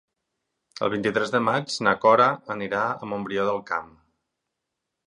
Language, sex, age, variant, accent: Catalan, male, 40-49, Nord-Occidental, Ebrenc